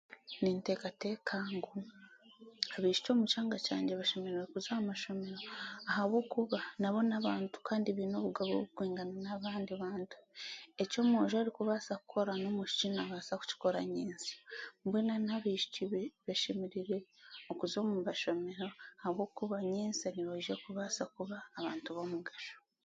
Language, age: Chiga, 19-29